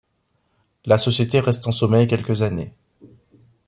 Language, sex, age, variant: French, male, 30-39, Français des départements et régions d'outre-mer